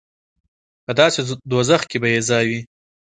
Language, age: Pashto, 19-29